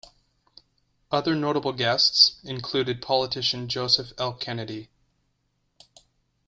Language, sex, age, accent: English, male, 19-29, United States English